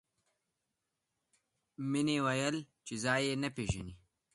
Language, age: Pashto, under 19